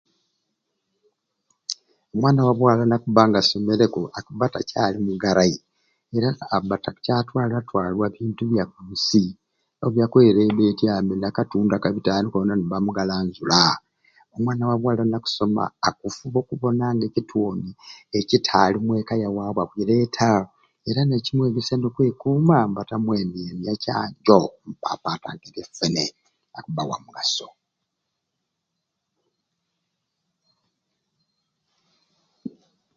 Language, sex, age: Ruuli, male, 70-79